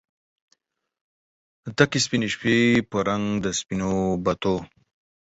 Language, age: Pashto, 30-39